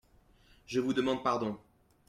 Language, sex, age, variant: French, male, 19-29, Français de métropole